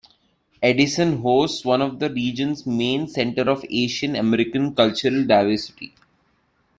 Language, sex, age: English, male, 19-29